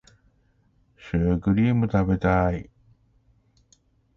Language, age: Japanese, 40-49